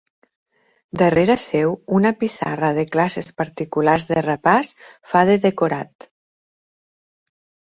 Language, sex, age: Catalan, female, 40-49